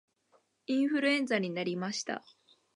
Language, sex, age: Japanese, female, 19-29